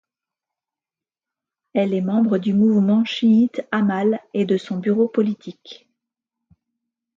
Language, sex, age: French, female, 50-59